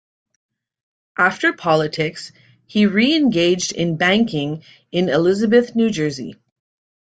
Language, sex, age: English, female, 30-39